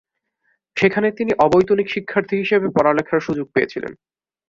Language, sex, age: Bengali, male, under 19